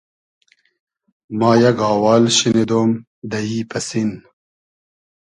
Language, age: Hazaragi, 30-39